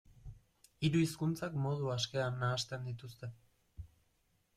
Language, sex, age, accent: Basque, male, 19-29, Mendebalekoa (Araba, Bizkaia, Gipuzkoako mendebaleko herri batzuk)